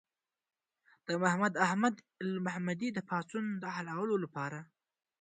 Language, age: Pashto, 19-29